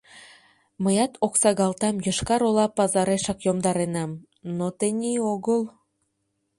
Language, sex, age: Mari, female, 19-29